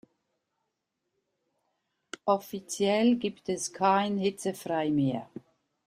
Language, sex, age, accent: German, female, 60-69, Schweizerdeutsch